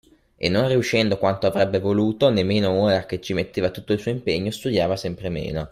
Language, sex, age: Italian, male, under 19